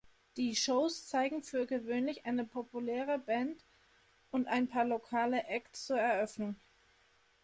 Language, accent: German, Deutschland Deutsch